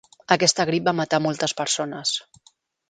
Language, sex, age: Catalan, female, 40-49